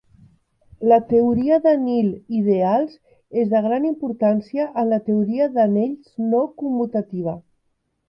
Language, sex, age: Catalan, female, 50-59